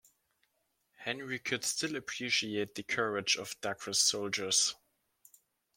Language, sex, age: English, male, 19-29